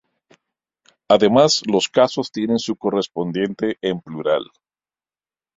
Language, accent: Spanish, América central